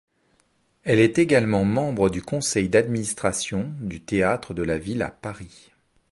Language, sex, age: French, male, 40-49